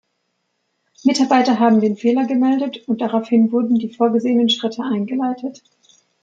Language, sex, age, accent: German, female, 19-29, Deutschland Deutsch